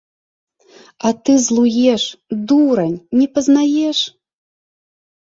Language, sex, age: Belarusian, female, 19-29